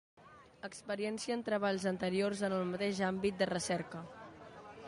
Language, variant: Catalan, Central